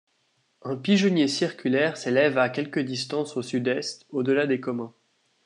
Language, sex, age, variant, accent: French, male, under 19, Français d'Europe, Français de Suisse